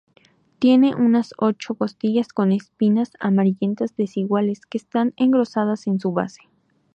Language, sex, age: Spanish, female, 19-29